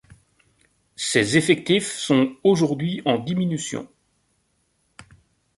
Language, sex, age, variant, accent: French, male, 50-59, Français d'Europe, Français de Belgique